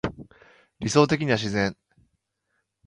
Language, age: Japanese, 19-29